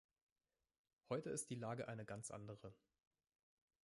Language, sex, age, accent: German, male, 19-29, Deutschland Deutsch